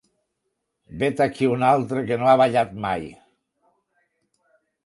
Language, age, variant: Catalan, 60-69, Tortosí